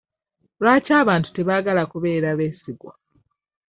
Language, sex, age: Ganda, female, 19-29